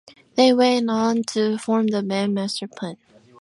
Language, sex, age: English, female, 19-29